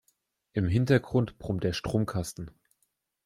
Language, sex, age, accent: German, male, 19-29, Deutschland Deutsch